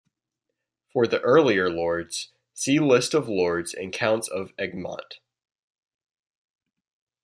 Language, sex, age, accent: English, male, under 19, United States English